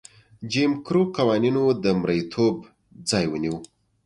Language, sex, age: Pashto, male, 30-39